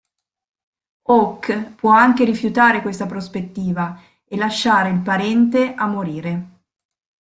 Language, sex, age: Italian, female, 40-49